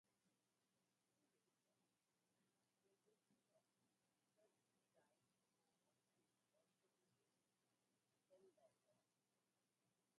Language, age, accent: English, 40-49, India and South Asia (India, Pakistan, Sri Lanka)